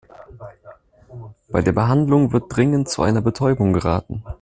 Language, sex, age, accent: German, male, 19-29, Deutschland Deutsch